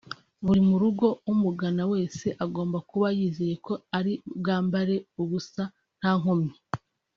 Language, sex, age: Kinyarwanda, female, 19-29